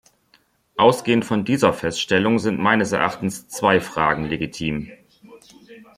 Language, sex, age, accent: German, male, 40-49, Deutschland Deutsch